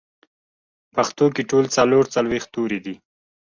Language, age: Pashto, 30-39